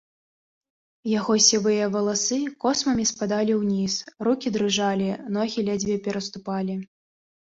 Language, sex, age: Belarusian, female, 19-29